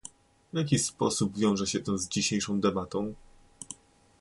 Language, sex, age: Polish, male, 30-39